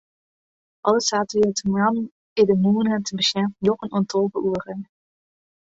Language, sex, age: Western Frisian, female, under 19